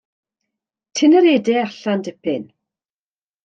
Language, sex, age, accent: Welsh, female, 50-59, Y Deyrnas Unedig Cymraeg